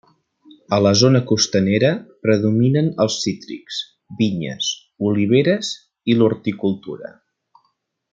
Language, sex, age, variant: Catalan, male, 30-39, Central